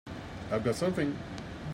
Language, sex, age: English, male, 30-39